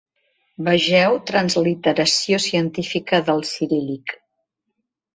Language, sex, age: Catalan, female, 50-59